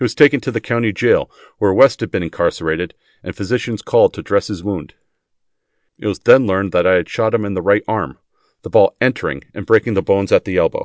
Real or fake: real